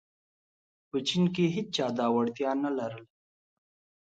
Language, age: Pashto, 30-39